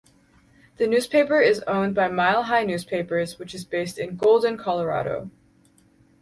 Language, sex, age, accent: English, female, 19-29, Canadian English